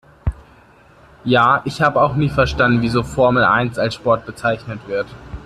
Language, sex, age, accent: German, male, 19-29, Deutschland Deutsch